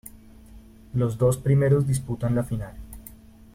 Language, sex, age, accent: Spanish, male, 30-39, Caribe: Cuba, Venezuela, Puerto Rico, República Dominicana, Panamá, Colombia caribeña, México caribeño, Costa del golfo de México